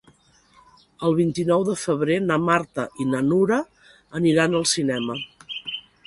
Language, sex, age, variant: Catalan, female, 50-59, Central